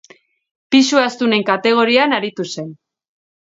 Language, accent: Basque, Mendebalekoa (Araba, Bizkaia, Gipuzkoako mendebaleko herri batzuk)